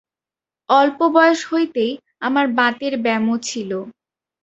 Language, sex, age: Bengali, female, under 19